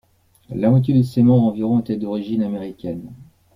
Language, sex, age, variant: French, male, 50-59, Français de métropole